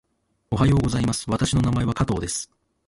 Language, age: Japanese, 40-49